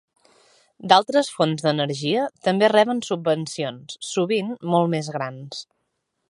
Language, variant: Catalan, Central